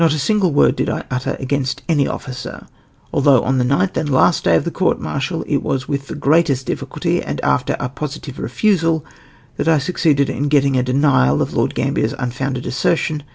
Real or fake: real